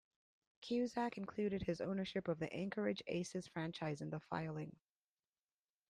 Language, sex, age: English, female, 40-49